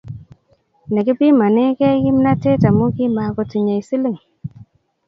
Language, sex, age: Kalenjin, female, 19-29